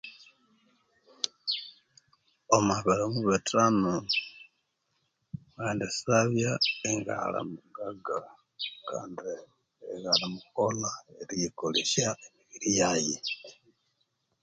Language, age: Konzo, 40-49